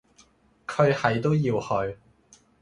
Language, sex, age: Cantonese, male, 30-39